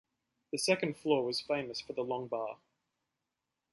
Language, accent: English, Australian English